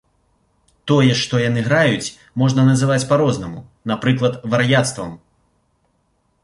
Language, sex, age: Belarusian, male, 30-39